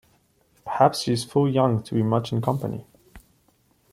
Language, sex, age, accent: English, male, 19-29, United States English